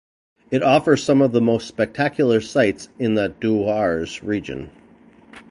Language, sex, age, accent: English, male, 40-49, Canadian English